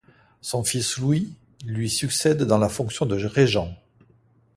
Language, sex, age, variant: French, male, 60-69, Français de métropole